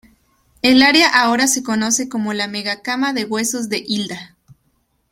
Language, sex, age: Spanish, female, 19-29